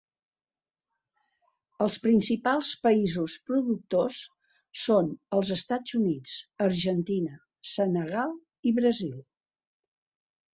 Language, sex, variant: Catalan, female, Central